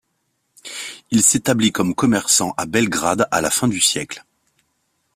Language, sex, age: French, male, 30-39